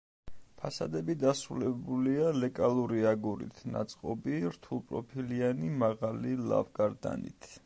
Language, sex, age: Georgian, male, 30-39